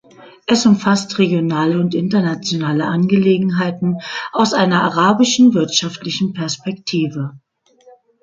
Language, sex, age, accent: German, female, 50-59, Deutschland Deutsch